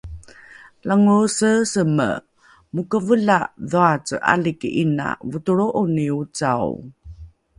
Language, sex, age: Rukai, female, 40-49